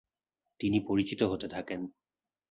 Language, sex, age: Bengali, male, 19-29